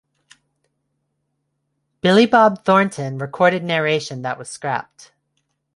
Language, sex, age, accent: English, female, 30-39, United States English